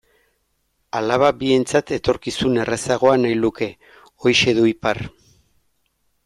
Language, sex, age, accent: Basque, male, 50-59, Erdialdekoa edo Nafarra (Gipuzkoa, Nafarroa)